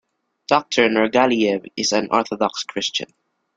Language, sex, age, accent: English, male, 19-29, Filipino